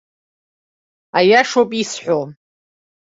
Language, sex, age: Abkhazian, female, 30-39